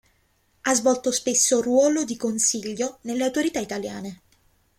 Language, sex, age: Italian, female, 19-29